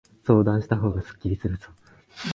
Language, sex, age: Japanese, male, 19-29